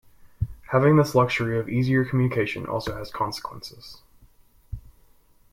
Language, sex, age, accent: English, male, 19-29, United States English